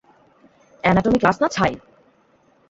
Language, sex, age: Bengali, female, 19-29